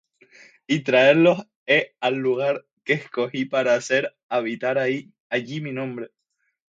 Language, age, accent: Spanish, 19-29, España: Islas Canarias